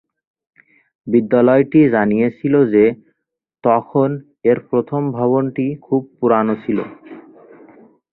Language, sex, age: Bengali, male, 19-29